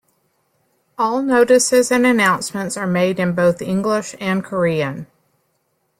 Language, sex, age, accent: English, female, 50-59, United States English